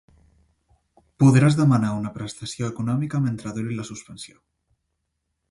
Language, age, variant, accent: Catalan, under 19, Central, central